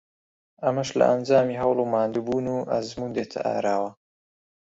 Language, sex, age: Central Kurdish, male, 30-39